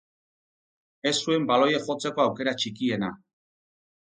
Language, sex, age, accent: Basque, male, 50-59, Mendebalekoa (Araba, Bizkaia, Gipuzkoako mendebaleko herri batzuk)